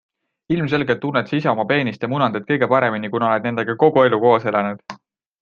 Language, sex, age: Estonian, male, 19-29